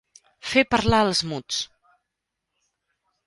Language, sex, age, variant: Catalan, female, 40-49, Central